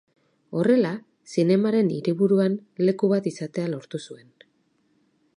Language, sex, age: Basque, female, 40-49